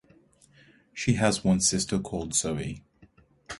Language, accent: English, Southern African (South Africa, Zimbabwe, Namibia)